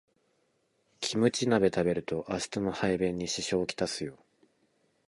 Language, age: Japanese, 19-29